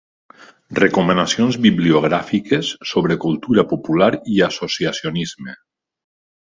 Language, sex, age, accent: Catalan, male, 40-49, valencià